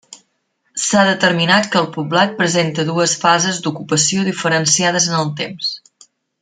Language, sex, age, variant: Catalan, female, 30-39, Central